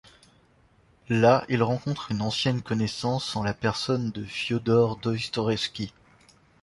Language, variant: French, Français de métropole